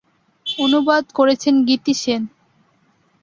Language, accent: Bengali, Bangladeshi